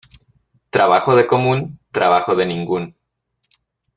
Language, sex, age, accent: Spanish, male, 19-29, México